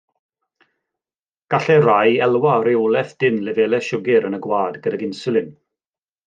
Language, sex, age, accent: Welsh, male, 40-49, Y Deyrnas Unedig Cymraeg